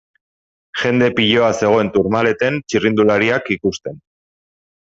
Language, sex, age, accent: Basque, male, 30-39, Erdialdekoa edo Nafarra (Gipuzkoa, Nafarroa)